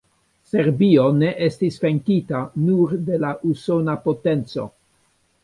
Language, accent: Esperanto, Internacia